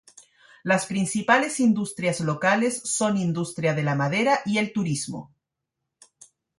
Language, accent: Spanish, Chileno: Chile, Cuyo